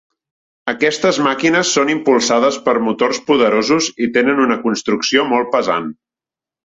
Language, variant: Catalan, Central